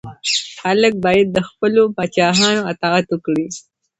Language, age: Pashto, 19-29